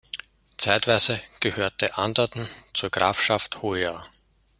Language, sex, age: German, male, 19-29